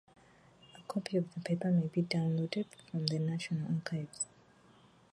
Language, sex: English, female